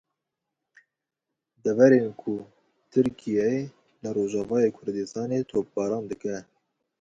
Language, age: Kurdish, 19-29